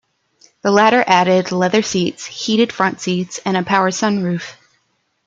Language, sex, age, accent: English, female, 19-29, United States English